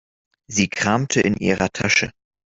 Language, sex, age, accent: German, male, 19-29, Deutschland Deutsch; Norddeutsch